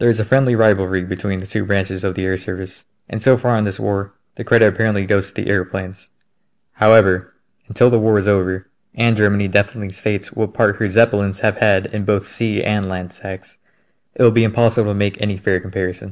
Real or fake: real